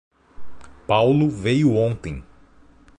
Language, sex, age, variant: Portuguese, male, 30-39, Portuguese (Brasil)